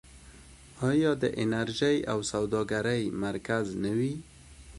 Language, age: Pashto, 19-29